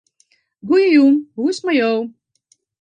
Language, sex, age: Western Frisian, female, 40-49